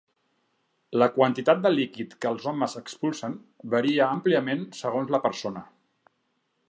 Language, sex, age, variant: Catalan, male, 50-59, Central